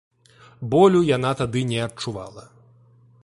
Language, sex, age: Belarusian, male, 19-29